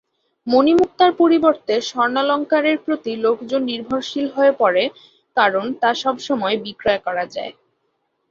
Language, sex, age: Bengali, female, under 19